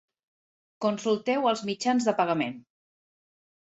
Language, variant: Catalan, Central